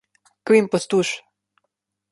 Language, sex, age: Slovenian, female, under 19